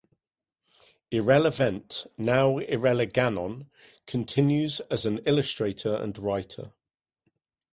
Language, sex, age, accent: English, male, 40-49, England English